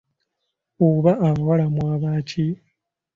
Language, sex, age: Ganda, male, 19-29